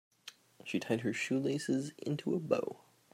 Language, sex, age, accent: English, male, 19-29, United States English